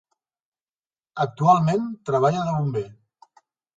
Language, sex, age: Catalan, male, 50-59